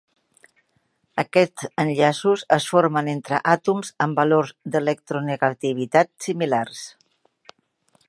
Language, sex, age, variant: Catalan, female, 60-69, Central